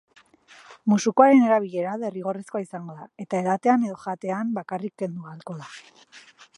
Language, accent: Basque, Erdialdekoa edo Nafarra (Gipuzkoa, Nafarroa)